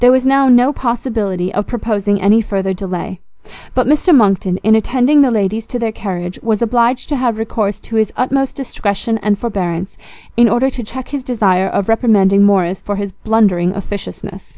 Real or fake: real